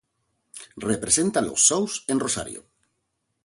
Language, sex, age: Spanish, male, 50-59